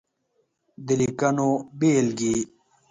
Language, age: Pashto, 19-29